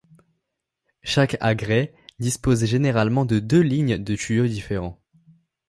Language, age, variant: French, under 19, Français de métropole